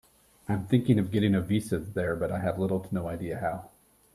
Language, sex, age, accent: English, male, 40-49, United States English